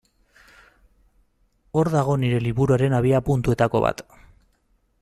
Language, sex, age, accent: Basque, male, 30-39, Mendebalekoa (Araba, Bizkaia, Gipuzkoako mendebaleko herri batzuk)